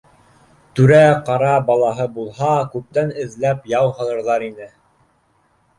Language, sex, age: Bashkir, male, 19-29